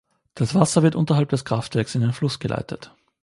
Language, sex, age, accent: German, male, 30-39, Österreichisches Deutsch